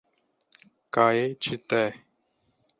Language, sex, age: Portuguese, male, 30-39